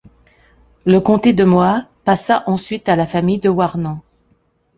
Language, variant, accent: French, Français d'Amérique du Nord, Français du Canada